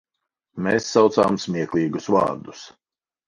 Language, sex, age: Latvian, male, 50-59